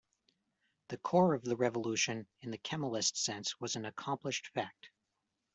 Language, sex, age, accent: English, male, 40-49, United States English